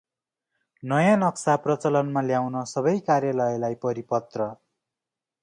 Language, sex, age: Nepali, male, 19-29